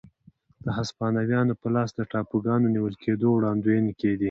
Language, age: Pashto, 19-29